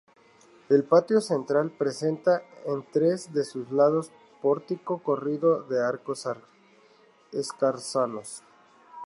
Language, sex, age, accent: Spanish, male, 30-39, México